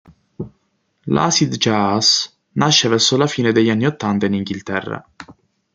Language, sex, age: Italian, male, 19-29